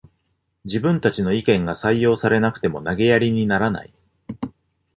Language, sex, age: Japanese, male, 40-49